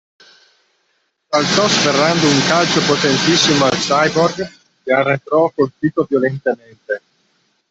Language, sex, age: Italian, male, 50-59